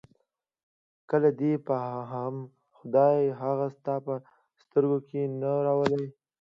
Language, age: Pashto, under 19